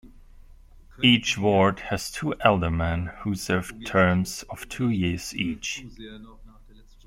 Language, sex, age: English, male, 40-49